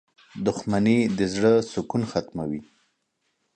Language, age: Pashto, 30-39